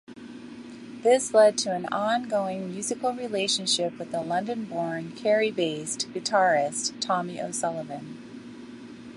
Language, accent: English, United States English